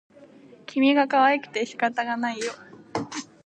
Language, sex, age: Japanese, female, 19-29